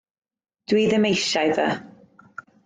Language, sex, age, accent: Welsh, female, 19-29, Y Deyrnas Unedig Cymraeg